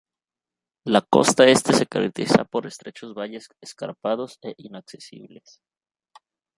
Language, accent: Spanish, México